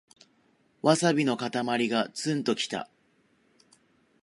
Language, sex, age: Japanese, male, 19-29